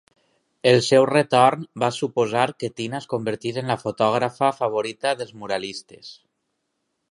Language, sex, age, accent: Catalan, male, 30-39, valencià